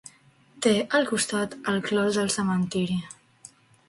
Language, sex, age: Catalan, female, under 19